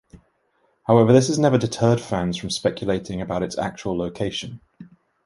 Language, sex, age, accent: English, male, 19-29, England English